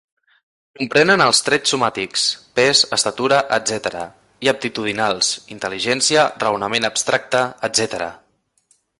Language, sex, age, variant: Catalan, male, 19-29, Central